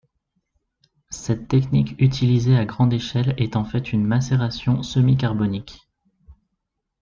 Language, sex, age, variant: French, male, 19-29, Français de métropole